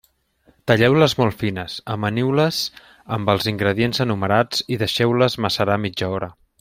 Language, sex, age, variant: Catalan, male, 30-39, Central